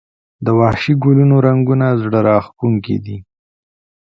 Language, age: Pashto, 19-29